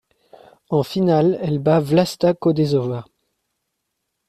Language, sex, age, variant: French, male, under 19, Français de métropole